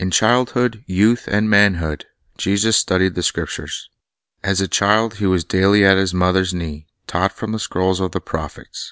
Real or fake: real